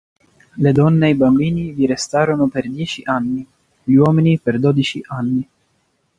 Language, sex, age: Italian, male, 19-29